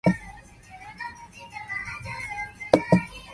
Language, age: English, under 19